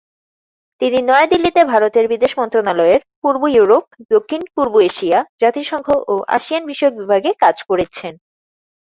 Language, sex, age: Bengali, female, 19-29